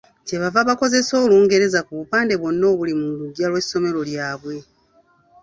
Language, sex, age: Ganda, female, 50-59